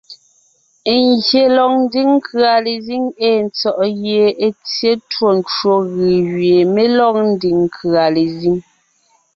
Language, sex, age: Ngiemboon, female, 30-39